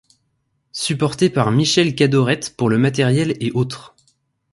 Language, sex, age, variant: French, male, 19-29, Français de métropole